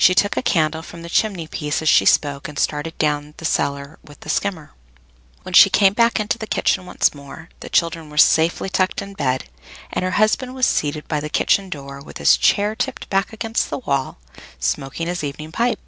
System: none